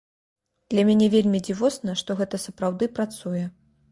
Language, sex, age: Belarusian, female, 19-29